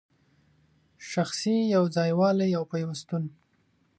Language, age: Pashto, 19-29